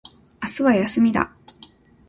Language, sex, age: Japanese, female, 19-29